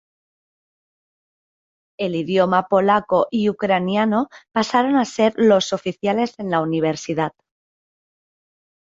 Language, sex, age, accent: Spanish, female, 30-39, España: Centro-Sur peninsular (Madrid, Toledo, Castilla-La Mancha)